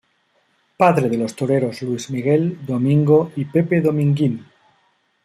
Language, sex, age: Spanish, male, 40-49